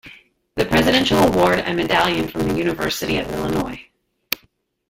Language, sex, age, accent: English, female, 40-49, United States English